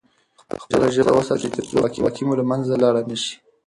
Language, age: Pashto, under 19